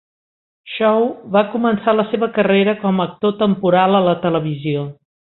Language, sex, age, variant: Catalan, female, 60-69, Central